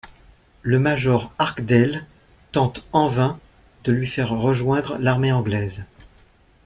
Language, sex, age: French, male, 50-59